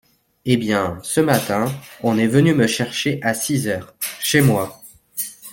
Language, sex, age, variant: French, male, 30-39, Français de métropole